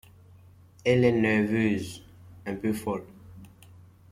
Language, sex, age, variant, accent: French, male, 19-29, Français d'Afrique subsaharienne et des îles africaines, Français de Côte d’Ivoire